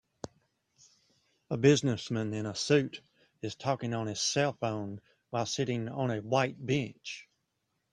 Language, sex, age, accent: English, male, 40-49, United States English